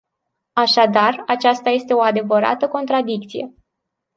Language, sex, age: Romanian, female, 19-29